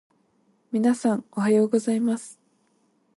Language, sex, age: Japanese, female, 19-29